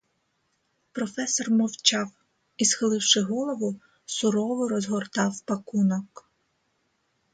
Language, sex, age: Ukrainian, female, 30-39